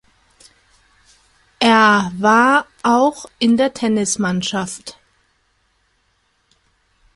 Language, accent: German, Deutschland Deutsch